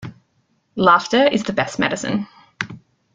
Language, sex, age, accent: English, female, 30-39, Australian English